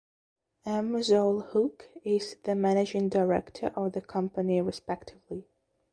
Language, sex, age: English, female, 19-29